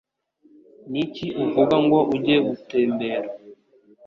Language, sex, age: Kinyarwanda, male, 19-29